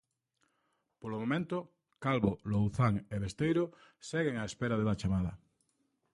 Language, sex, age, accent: Galician, male, 30-39, Oriental (común en zona oriental)